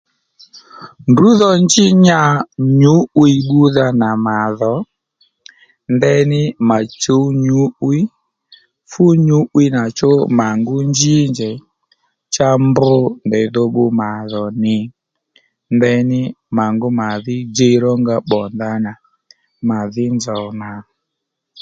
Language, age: Lendu, 40-49